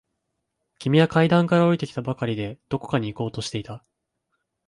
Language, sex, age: Japanese, male, 19-29